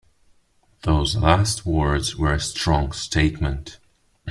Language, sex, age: English, male, 19-29